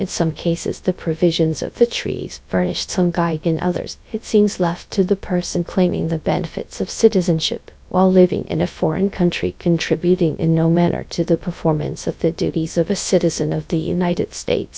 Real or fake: fake